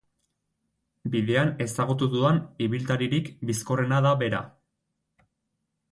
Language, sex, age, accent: Basque, male, 19-29, Erdialdekoa edo Nafarra (Gipuzkoa, Nafarroa)